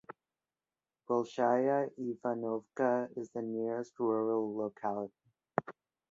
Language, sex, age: English, male, 19-29